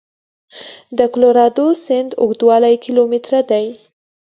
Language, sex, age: Pashto, female, 19-29